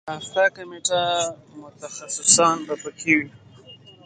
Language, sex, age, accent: Pashto, male, 19-29, معیاري پښتو